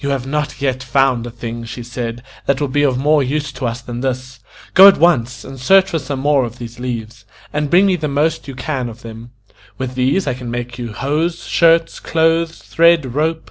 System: none